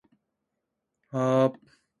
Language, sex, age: Japanese, male, 19-29